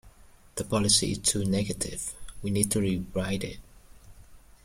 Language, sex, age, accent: English, male, 30-39, United States English